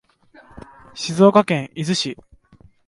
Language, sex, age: Japanese, male, under 19